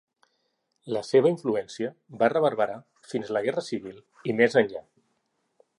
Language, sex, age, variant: Catalan, male, 40-49, Central